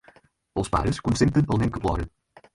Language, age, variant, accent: Catalan, 19-29, Central, central